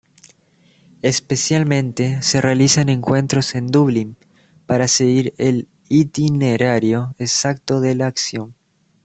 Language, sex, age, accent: Spanish, male, under 19, Rioplatense: Argentina, Uruguay, este de Bolivia, Paraguay